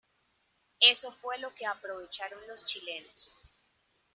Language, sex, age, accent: Spanish, female, 30-39, Caribe: Cuba, Venezuela, Puerto Rico, República Dominicana, Panamá, Colombia caribeña, México caribeño, Costa del golfo de México